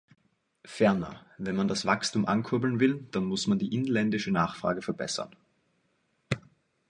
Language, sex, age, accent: German, male, 19-29, Österreichisches Deutsch